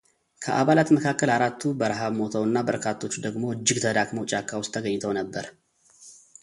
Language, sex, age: Amharic, male, 30-39